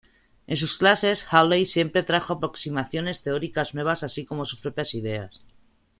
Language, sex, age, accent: Spanish, male, 30-39, España: Centro-Sur peninsular (Madrid, Toledo, Castilla-La Mancha)